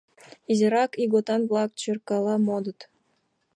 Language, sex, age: Mari, female, 19-29